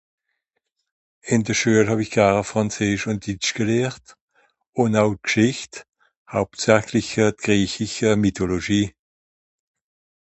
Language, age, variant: Swiss German, 60-69, Nordniederàlemmànisch (Rishoffe, Zàwere, Bùsswìller, Hawenau, Brüemt, Stroossbùri, Molse, Dàmbàch, Schlettstàtt, Pfàlzbùri usw.)